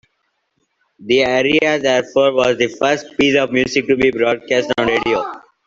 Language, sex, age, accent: English, male, under 19, India and South Asia (India, Pakistan, Sri Lanka)